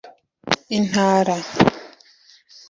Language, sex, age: Kinyarwanda, female, 19-29